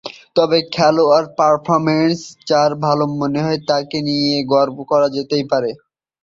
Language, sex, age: Bengali, male, 19-29